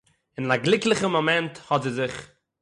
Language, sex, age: Yiddish, male, 19-29